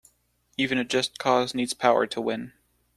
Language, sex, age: English, male, 19-29